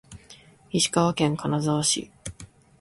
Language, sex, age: Japanese, female, 19-29